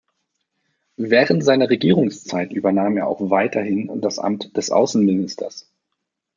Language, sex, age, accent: German, male, 30-39, Deutschland Deutsch